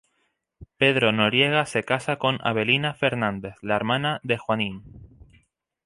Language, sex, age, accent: Spanish, male, 19-29, España: Islas Canarias